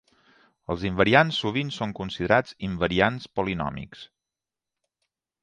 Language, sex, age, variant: Catalan, male, 40-49, Balear